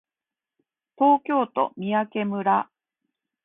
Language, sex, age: Japanese, female, 50-59